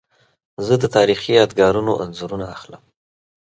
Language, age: Pashto, 30-39